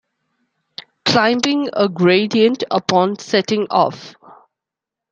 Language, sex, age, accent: English, female, 19-29, India and South Asia (India, Pakistan, Sri Lanka)